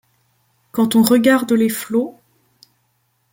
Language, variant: French, Français de métropole